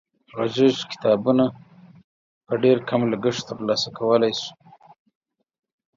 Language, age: Pashto, 30-39